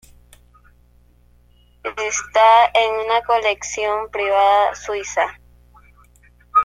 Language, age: Spanish, under 19